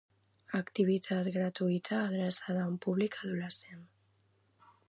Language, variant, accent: Catalan, Central, central